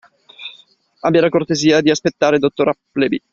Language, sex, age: Italian, male, 19-29